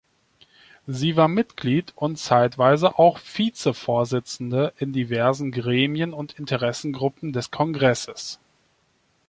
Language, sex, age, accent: German, male, 30-39, Deutschland Deutsch